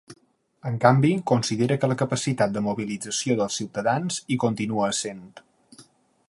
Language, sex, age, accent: Catalan, male, 19-29, balear; valencià